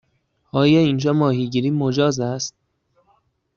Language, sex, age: Persian, male, 19-29